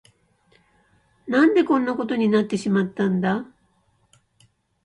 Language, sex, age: Japanese, female, 60-69